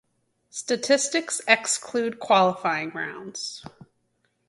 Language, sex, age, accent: English, female, 30-39, United States English